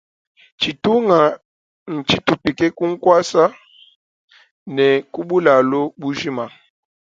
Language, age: Luba-Lulua, 19-29